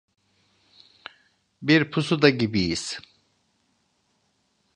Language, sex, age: Turkish, male, 50-59